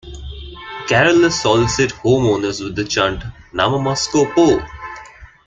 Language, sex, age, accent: English, male, 19-29, India and South Asia (India, Pakistan, Sri Lanka)